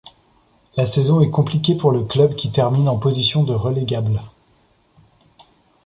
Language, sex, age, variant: French, male, 30-39, Français de métropole